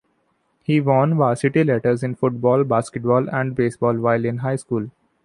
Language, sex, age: English, male, 19-29